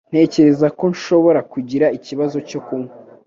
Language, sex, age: Kinyarwanda, male, under 19